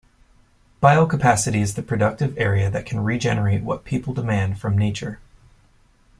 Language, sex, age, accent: English, male, 30-39, United States English